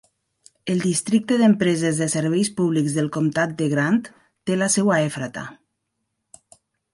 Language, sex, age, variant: Catalan, female, 50-59, Nord-Occidental